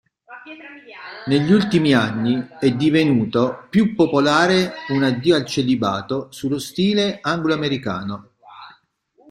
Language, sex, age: Italian, male, 40-49